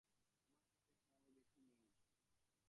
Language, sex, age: Bengali, male, under 19